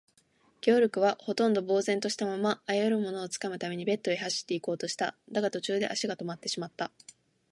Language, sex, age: Japanese, female, 19-29